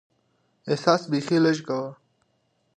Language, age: Pashto, 19-29